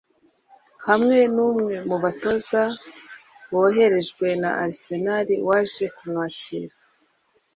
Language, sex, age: Kinyarwanda, female, 19-29